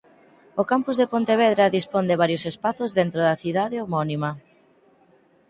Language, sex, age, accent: Galician, female, 19-29, Normativo (estándar)